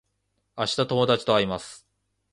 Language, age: Japanese, 19-29